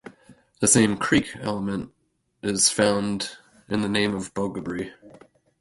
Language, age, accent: English, 30-39, United States English